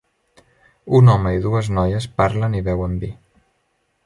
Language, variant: Catalan, Central